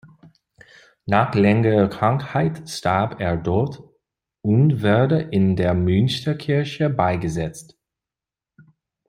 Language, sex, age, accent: German, male, 19-29, Amerikanisches Deutsch